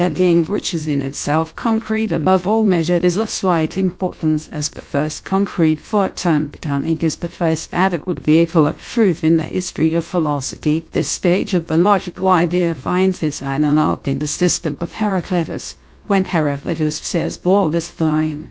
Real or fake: fake